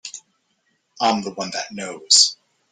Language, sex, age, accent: English, male, 40-49, United States English